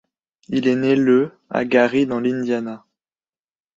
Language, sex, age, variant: French, male, 19-29, Français de métropole